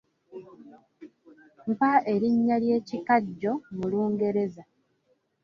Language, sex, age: Ganda, female, 19-29